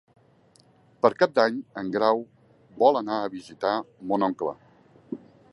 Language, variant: Catalan, Central